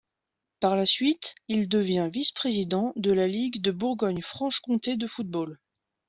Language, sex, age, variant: French, female, 30-39, Français de métropole